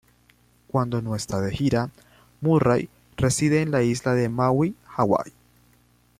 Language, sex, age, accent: Spanish, male, 19-29, Andino-Pacífico: Colombia, Perú, Ecuador, oeste de Bolivia y Venezuela andina